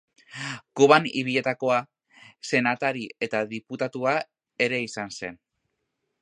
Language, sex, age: Basque, male, under 19